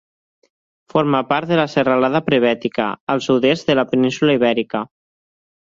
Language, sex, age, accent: Catalan, male, 30-39, valencià